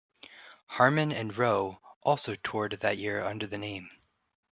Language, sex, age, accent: English, male, 19-29, United States English